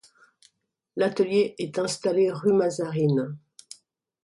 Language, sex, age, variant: French, female, 50-59, Français de métropole